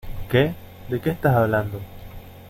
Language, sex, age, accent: Spanish, male, 19-29, Rioplatense: Argentina, Uruguay, este de Bolivia, Paraguay